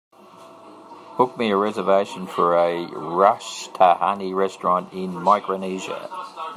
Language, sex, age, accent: English, male, 60-69, Australian English